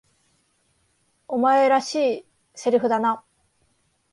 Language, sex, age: Japanese, female, 19-29